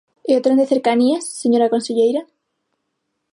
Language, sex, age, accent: Galician, female, under 19, Normativo (estándar); Neofalante